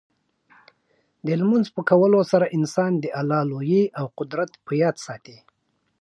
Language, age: Pashto, 30-39